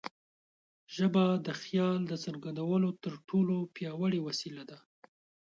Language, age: Pashto, 19-29